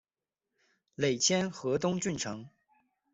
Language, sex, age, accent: Chinese, male, 19-29, 出生地：山西省